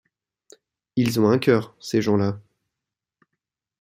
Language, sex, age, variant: French, male, 19-29, Français de métropole